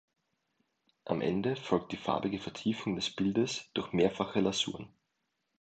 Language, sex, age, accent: German, male, 19-29, Österreichisches Deutsch